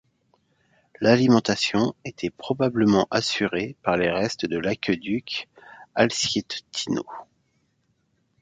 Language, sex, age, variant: French, male, 30-39, Français de métropole